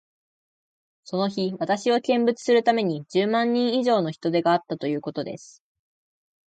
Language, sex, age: Japanese, female, 19-29